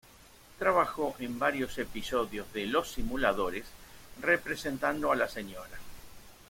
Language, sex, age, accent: Spanish, male, 60-69, Rioplatense: Argentina, Uruguay, este de Bolivia, Paraguay